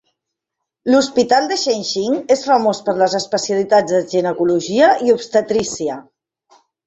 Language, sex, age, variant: Catalan, female, 40-49, Central